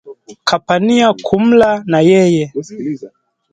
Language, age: Swahili, 19-29